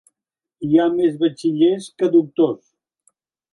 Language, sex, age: Catalan, male, 70-79